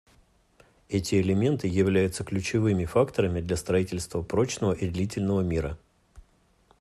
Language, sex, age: Russian, male, 40-49